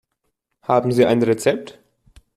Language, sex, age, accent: German, male, 19-29, Deutschland Deutsch